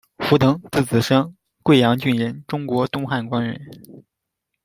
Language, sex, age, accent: Chinese, male, 19-29, 出生地：江苏省